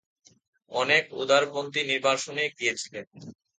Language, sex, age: Bengali, male, 19-29